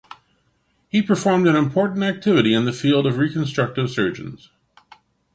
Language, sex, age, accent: English, male, 50-59, Canadian English